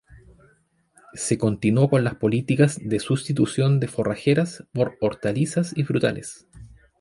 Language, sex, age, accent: Spanish, male, 30-39, Chileno: Chile, Cuyo